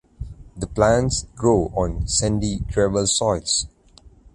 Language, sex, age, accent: English, male, 30-39, Malaysian English